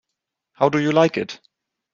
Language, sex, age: English, male, 19-29